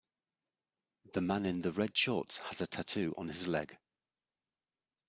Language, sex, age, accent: English, male, 50-59, England English